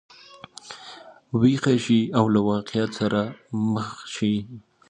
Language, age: Pashto, 19-29